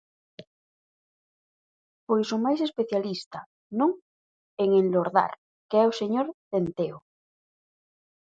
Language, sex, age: Galician, female, 19-29